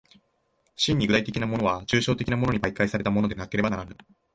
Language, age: Japanese, 19-29